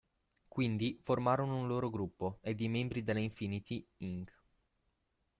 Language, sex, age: Italian, male, under 19